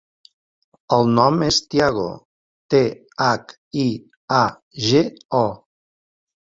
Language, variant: Catalan, Central